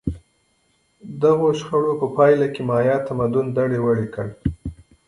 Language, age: Pashto, 30-39